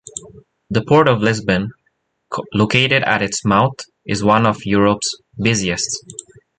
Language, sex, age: English, male, 19-29